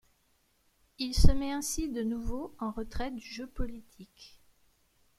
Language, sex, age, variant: French, female, 40-49, Français de métropole